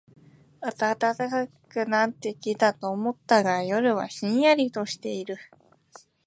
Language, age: Japanese, 19-29